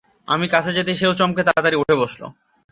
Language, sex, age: Bengali, male, 19-29